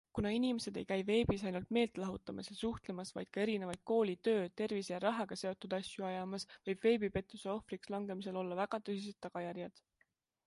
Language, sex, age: Estonian, female, 19-29